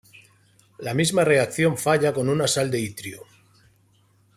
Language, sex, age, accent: Spanish, male, 40-49, España: Norte peninsular (Asturias, Castilla y León, Cantabria, País Vasco, Navarra, Aragón, La Rioja, Guadalajara, Cuenca)